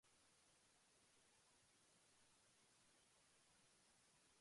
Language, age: English, under 19